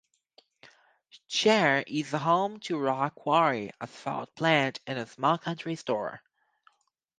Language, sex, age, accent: English, female, 19-29, United States English